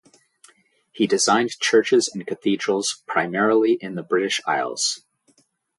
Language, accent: English, Canadian English